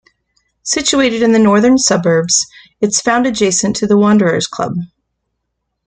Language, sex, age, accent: English, female, 40-49, United States English